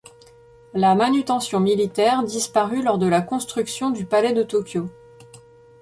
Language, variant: French, Français de métropole